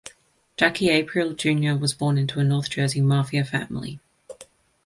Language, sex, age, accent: English, female, 19-29, Australian English